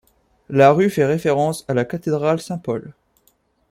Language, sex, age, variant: French, male, under 19, Français de métropole